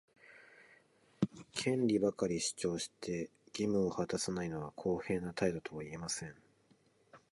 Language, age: Japanese, 19-29